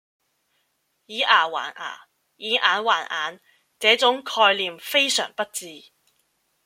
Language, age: Cantonese, 19-29